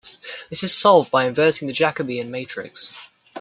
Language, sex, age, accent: English, male, under 19, England English